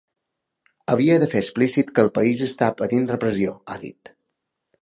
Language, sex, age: Catalan, male, 30-39